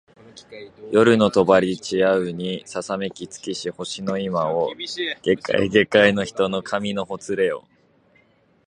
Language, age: Japanese, 19-29